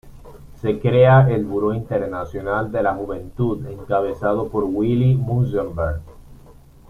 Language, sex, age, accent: Spanish, male, 19-29, Caribe: Cuba, Venezuela, Puerto Rico, República Dominicana, Panamá, Colombia caribeña, México caribeño, Costa del golfo de México